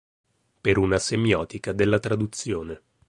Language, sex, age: Italian, male, 30-39